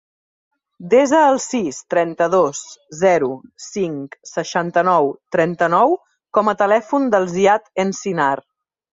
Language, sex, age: Catalan, female, 30-39